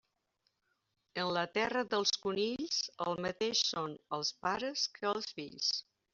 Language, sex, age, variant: Catalan, female, 60-69, Balear